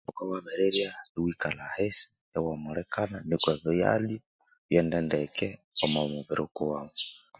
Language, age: Konzo, 30-39